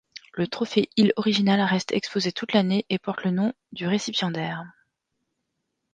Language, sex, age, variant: French, female, 40-49, Français de métropole